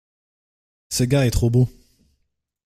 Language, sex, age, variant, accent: French, male, 19-29, Français d'Amérique du Nord, Français du Canada